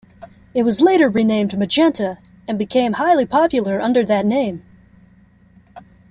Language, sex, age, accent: English, female, 19-29, United States English